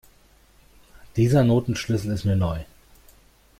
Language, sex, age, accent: German, male, 40-49, Deutschland Deutsch